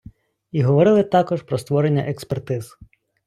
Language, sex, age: Ukrainian, male, 30-39